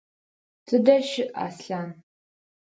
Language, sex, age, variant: Adyghe, female, 19-29, Адыгабзэ (Кирил, пстэумэ зэдыряе)